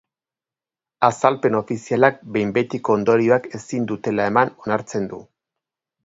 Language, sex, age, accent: Basque, male, 30-39, Erdialdekoa edo Nafarra (Gipuzkoa, Nafarroa)